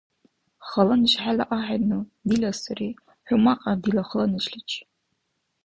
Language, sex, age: Dargwa, female, 19-29